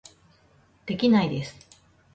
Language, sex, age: Japanese, female, 30-39